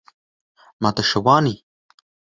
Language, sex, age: Kurdish, male, 19-29